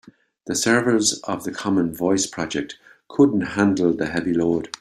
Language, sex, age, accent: English, male, 60-69, Irish English